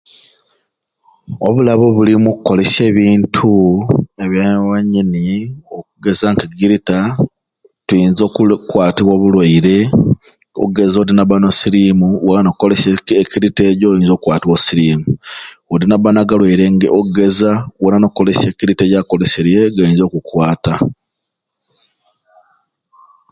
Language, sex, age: Ruuli, male, 30-39